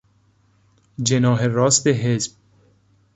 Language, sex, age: Persian, male, 19-29